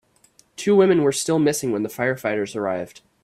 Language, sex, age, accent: English, female, under 19, United States English